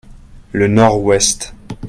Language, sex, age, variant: French, male, 30-39, Français de métropole